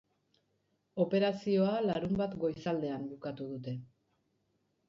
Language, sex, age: Basque, female, 50-59